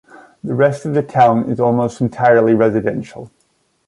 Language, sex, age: English, male, 50-59